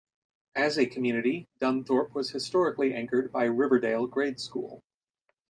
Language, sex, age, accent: English, male, 30-39, United States English